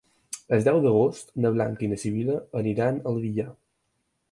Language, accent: Catalan, mallorquí